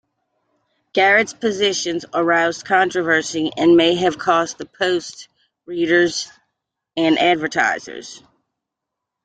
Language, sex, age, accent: English, female, 40-49, United States English